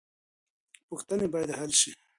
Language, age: Pashto, 30-39